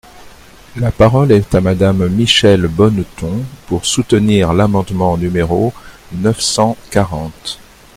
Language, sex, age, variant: French, male, 60-69, Français de métropole